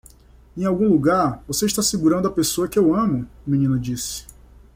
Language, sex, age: Portuguese, male, 19-29